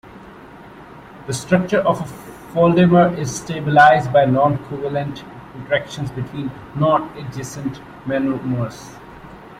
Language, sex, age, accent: English, male, 30-39, India and South Asia (India, Pakistan, Sri Lanka)